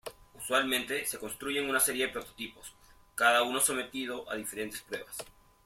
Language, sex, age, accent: Spanish, male, 30-39, Andino-Pacífico: Colombia, Perú, Ecuador, oeste de Bolivia y Venezuela andina